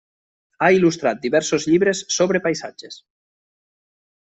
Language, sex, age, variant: Catalan, male, 19-29, Nord-Occidental